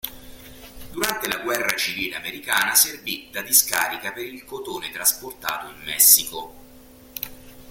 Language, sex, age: Italian, male, 40-49